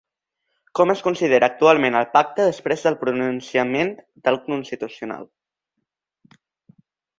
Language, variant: Catalan, Central